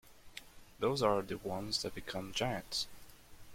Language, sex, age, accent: English, male, 19-29, United States English